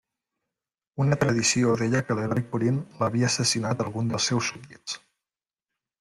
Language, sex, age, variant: Catalan, male, 19-29, Nord-Occidental